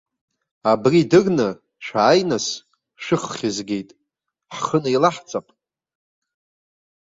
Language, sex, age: Abkhazian, male, 40-49